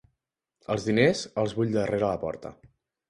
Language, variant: Catalan, Central